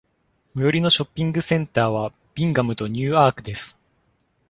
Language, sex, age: Japanese, male, 19-29